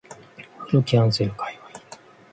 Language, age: Japanese, 50-59